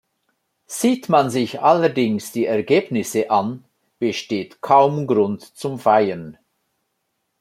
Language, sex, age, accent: German, male, 50-59, Schweizerdeutsch